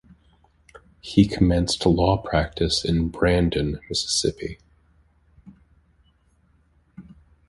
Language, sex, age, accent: English, male, 40-49, United States English